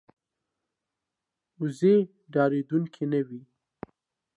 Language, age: Pashto, 19-29